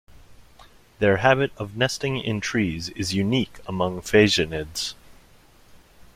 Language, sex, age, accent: English, male, 19-29, United States English